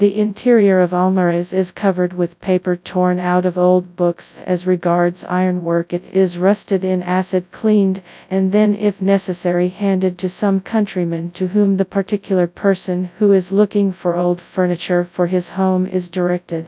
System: TTS, FastPitch